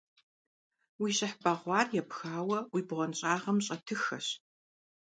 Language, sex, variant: Kabardian, female, Адыгэбзэ (Къэбэрдей, Кирил, псоми зэдай)